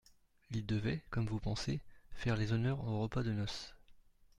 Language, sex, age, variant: French, male, 40-49, Français de métropole